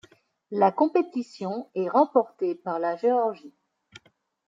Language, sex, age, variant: French, female, 40-49, Français de métropole